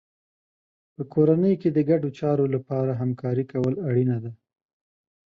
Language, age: Pashto, 30-39